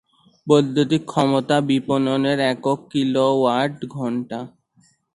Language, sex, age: Bengali, male, 19-29